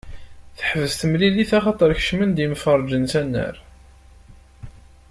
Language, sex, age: Kabyle, male, 19-29